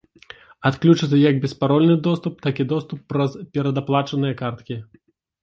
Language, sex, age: Belarusian, male, 30-39